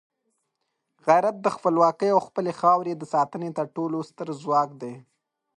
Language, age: Pashto, 19-29